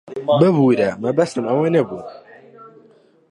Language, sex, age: Central Kurdish, male, under 19